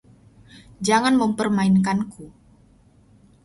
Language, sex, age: Indonesian, female, 19-29